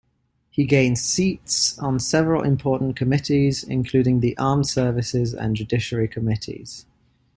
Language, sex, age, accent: English, male, 30-39, England English